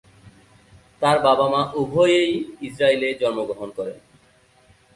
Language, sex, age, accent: Bengali, male, 19-29, Native